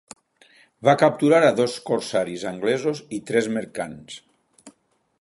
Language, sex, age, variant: Catalan, male, 50-59, Alacantí